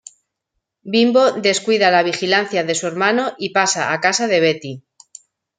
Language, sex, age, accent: Spanish, female, 40-49, España: Centro-Sur peninsular (Madrid, Toledo, Castilla-La Mancha)